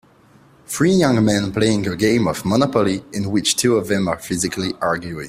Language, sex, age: English, male, 19-29